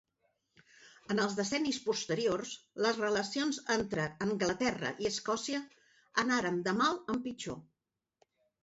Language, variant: Catalan, Central